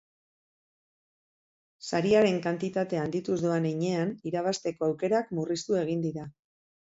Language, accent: Basque, Mendebalekoa (Araba, Bizkaia, Gipuzkoako mendebaleko herri batzuk)